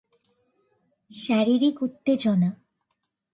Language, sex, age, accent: Bengali, female, under 19, প্রমিত বাংলা